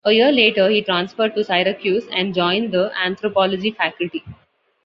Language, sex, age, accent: English, female, 19-29, India and South Asia (India, Pakistan, Sri Lanka)